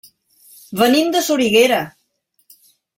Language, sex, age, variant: Catalan, female, 60-69, Central